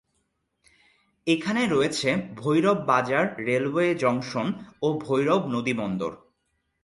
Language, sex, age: Bengali, male, 19-29